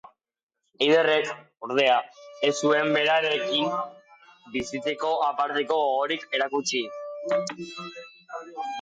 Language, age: Basque, under 19